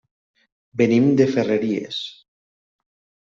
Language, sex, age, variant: Catalan, male, 30-39, Nord-Occidental